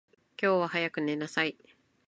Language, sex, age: Japanese, female, 30-39